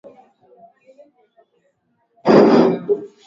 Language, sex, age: Swahili, female, 19-29